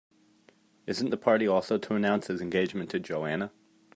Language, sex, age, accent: English, male, 19-29, United States English